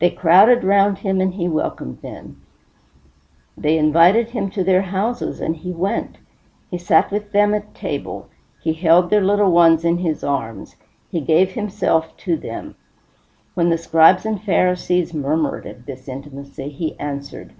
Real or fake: real